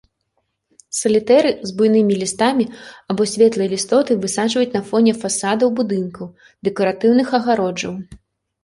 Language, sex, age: Belarusian, female, 19-29